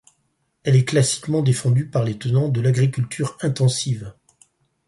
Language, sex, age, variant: French, male, 60-69, Français de métropole